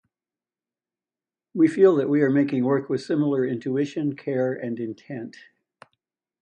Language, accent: English, United States English